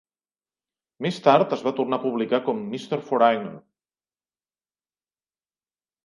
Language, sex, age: Catalan, male, 40-49